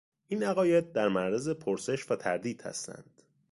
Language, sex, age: Persian, male, 30-39